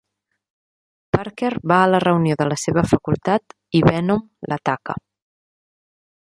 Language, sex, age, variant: Catalan, female, 30-39, Central